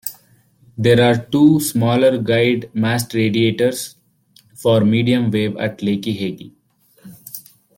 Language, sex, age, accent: English, male, 19-29, India and South Asia (India, Pakistan, Sri Lanka)